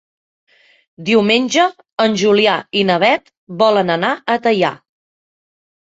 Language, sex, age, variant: Catalan, female, 40-49, Central